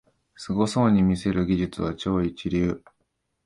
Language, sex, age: Japanese, male, 19-29